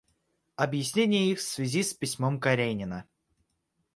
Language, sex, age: Russian, male, under 19